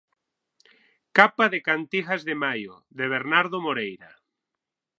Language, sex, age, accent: Galician, male, 19-29, Central (gheada)